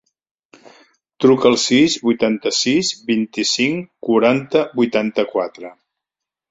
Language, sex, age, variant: Catalan, male, 60-69, Septentrional